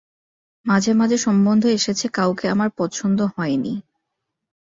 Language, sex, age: Bengali, female, 19-29